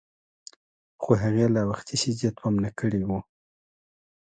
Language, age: Pashto, 30-39